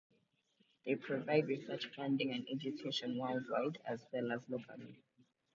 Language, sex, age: English, female, 19-29